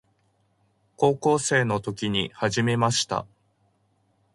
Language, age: Japanese, 19-29